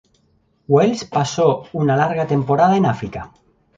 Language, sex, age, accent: Spanish, male, 50-59, España: Centro-Sur peninsular (Madrid, Toledo, Castilla-La Mancha)